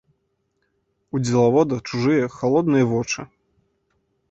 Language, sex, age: Belarusian, male, 19-29